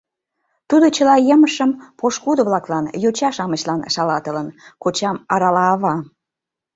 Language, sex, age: Mari, female, 40-49